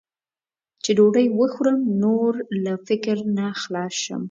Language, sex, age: Pashto, female, 19-29